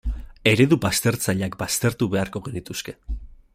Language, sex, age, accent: Basque, male, 19-29, Erdialdekoa edo Nafarra (Gipuzkoa, Nafarroa)